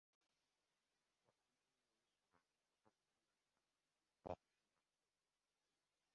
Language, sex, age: Uzbek, male, 19-29